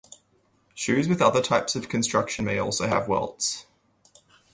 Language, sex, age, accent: English, male, 19-29, Australian English